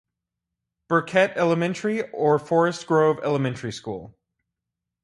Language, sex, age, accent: English, male, 19-29, United States English